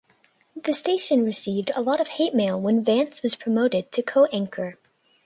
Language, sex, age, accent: English, female, under 19, United States English